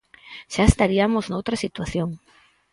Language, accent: Galician, Normativo (estándar)